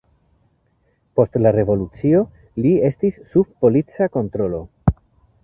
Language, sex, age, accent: Esperanto, male, 40-49, Internacia